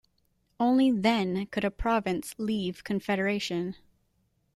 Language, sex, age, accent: English, female, 19-29, United States English